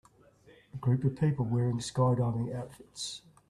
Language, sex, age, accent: English, male, 60-69, Australian English